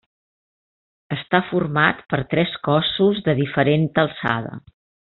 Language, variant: Catalan, Central